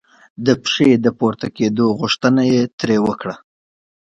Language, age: Pashto, 19-29